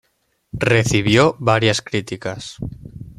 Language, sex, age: Spanish, male, 19-29